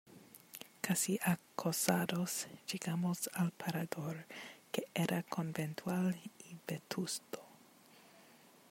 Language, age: Spanish, 19-29